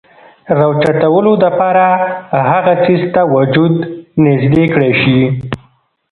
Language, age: Pashto, 30-39